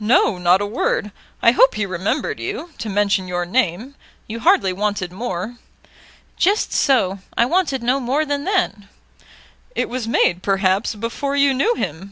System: none